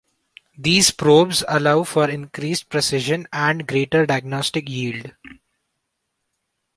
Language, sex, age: English, male, 19-29